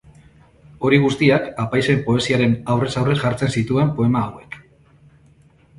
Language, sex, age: Basque, male, 40-49